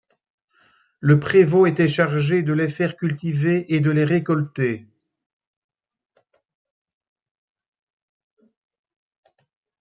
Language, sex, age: French, male, 60-69